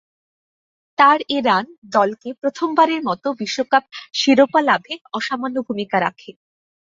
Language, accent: Bengali, প্রমিত বাংলা